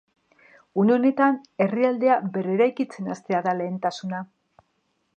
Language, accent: Basque, Mendebalekoa (Araba, Bizkaia, Gipuzkoako mendebaleko herri batzuk)